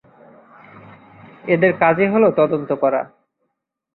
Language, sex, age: Bengali, male, 19-29